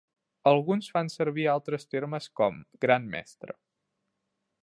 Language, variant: Catalan, Central